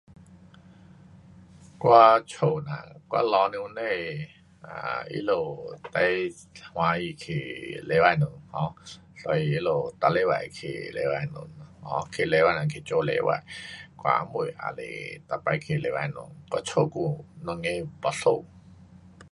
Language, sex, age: Pu-Xian Chinese, male, 50-59